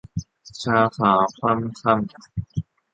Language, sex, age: Thai, male, under 19